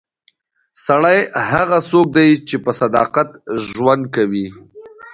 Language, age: Pashto, 19-29